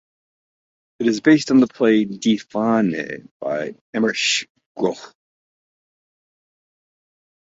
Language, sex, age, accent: English, male, 60-69, United States English